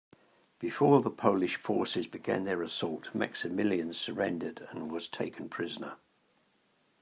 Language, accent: English, England English